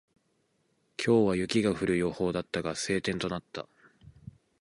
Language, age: Japanese, 19-29